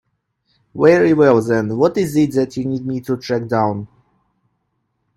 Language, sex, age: English, male, 19-29